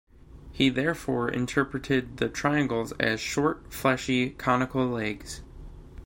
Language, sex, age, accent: English, male, 19-29, United States English